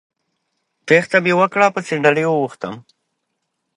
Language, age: Pashto, 30-39